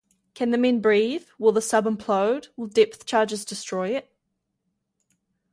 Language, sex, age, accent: English, female, 19-29, New Zealand English